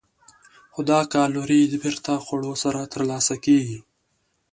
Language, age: Pashto, 19-29